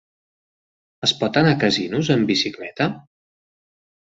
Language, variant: Catalan, Central